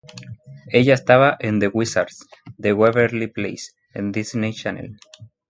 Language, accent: Spanish, Chileno: Chile, Cuyo